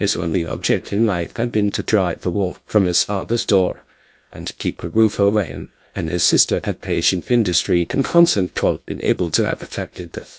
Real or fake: fake